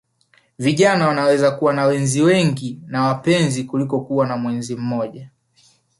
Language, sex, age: Swahili, male, 19-29